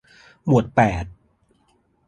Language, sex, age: Thai, male, 40-49